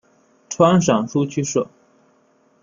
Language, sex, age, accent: Chinese, male, 19-29, 出生地：山东省